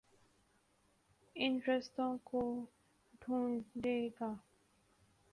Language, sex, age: Urdu, female, 19-29